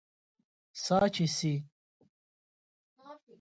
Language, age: Pashto, 30-39